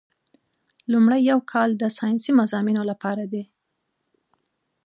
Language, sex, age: Pashto, female, 19-29